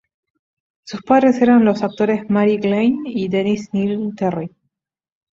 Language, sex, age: Spanish, female, 19-29